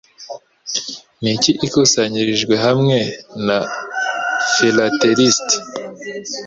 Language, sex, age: Kinyarwanda, female, 30-39